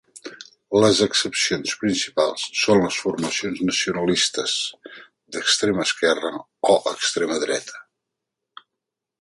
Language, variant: Catalan, Central